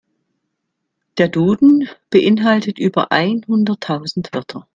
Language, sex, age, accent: German, female, 50-59, Deutschland Deutsch